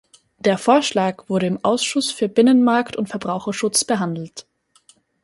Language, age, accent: German, 19-29, Österreichisches Deutsch